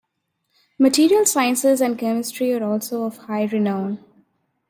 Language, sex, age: English, female, under 19